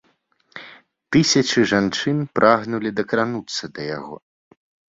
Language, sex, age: Belarusian, male, 19-29